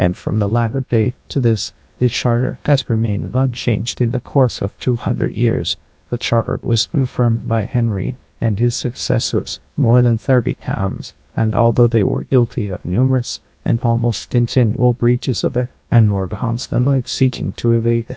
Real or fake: fake